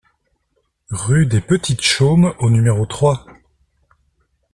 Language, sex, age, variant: French, male, 50-59, Français de métropole